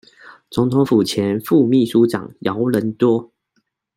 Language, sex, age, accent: Chinese, male, 30-39, 出生地：臺北市